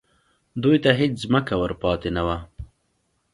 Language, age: Pashto, 19-29